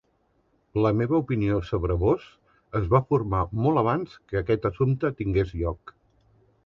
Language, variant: Catalan, Central